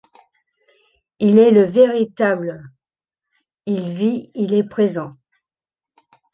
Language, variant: French, Français de métropole